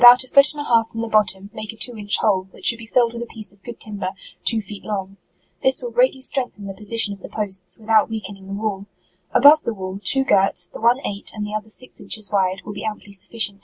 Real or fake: real